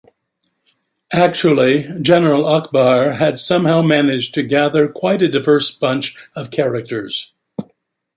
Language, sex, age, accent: English, male, 80-89, United States English